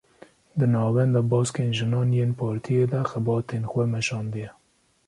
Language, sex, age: Kurdish, male, 30-39